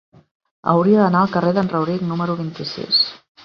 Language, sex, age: Catalan, female, 40-49